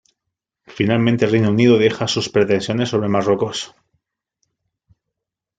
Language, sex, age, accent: Spanish, male, 30-39, España: Sur peninsular (Andalucia, Extremadura, Murcia)